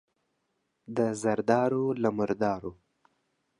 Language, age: Pashto, 19-29